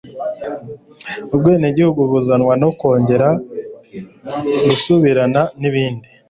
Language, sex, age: Kinyarwanda, male, 19-29